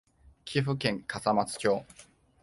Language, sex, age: Japanese, male, 19-29